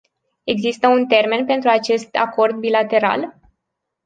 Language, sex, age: Romanian, female, 19-29